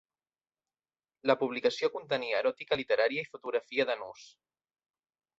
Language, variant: Catalan, Central